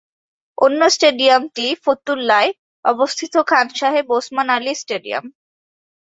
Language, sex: Bengali, female